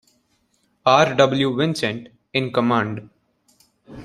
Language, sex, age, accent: English, male, under 19, India and South Asia (India, Pakistan, Sri Lanka)